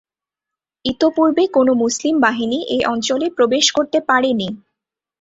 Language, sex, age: Bengali, female, 19-29